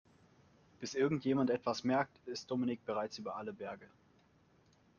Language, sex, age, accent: German, male, 19-29, Deutschland Deutsch